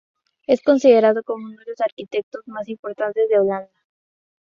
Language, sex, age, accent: Spanish, male, 19-29, México